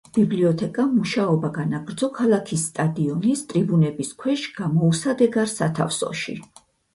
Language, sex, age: Georgian, female, 50-59